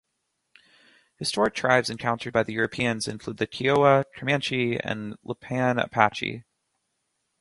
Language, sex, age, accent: English, male, 19-29, United States English